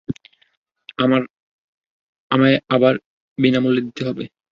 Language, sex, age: Bengali, male, 19-29